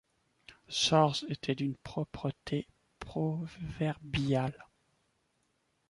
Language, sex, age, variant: French, male, 19-29, Français de métropole